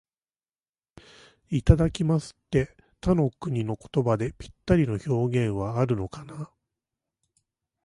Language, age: Japanese, 50-59